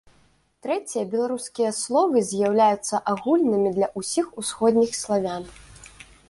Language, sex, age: Belarusian, female, 19-29